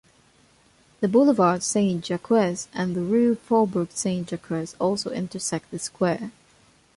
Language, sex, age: English, female, under 19